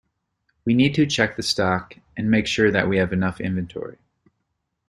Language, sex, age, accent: English, male, 30-39, United States English